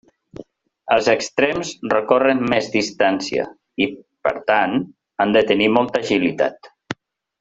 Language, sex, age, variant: Catalan, male, 50-59, Central